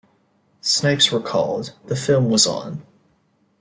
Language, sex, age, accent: English, male, under 19, United States English